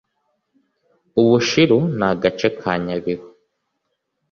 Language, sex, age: Kinyarwanda, male, 19-29